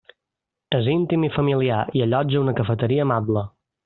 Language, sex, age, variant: Catalan, male, 19-29, Balear